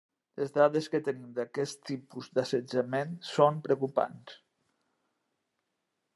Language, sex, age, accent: Catalan, male, 50-59, valencià